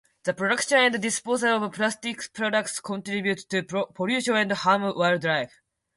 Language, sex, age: English, female, 19-29